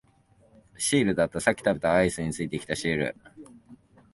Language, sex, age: Japanese, male, 19-29